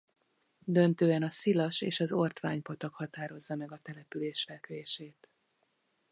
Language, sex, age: Hungarian, female, 40-49